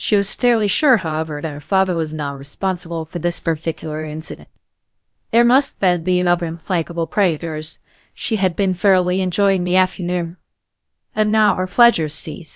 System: TTS, VITS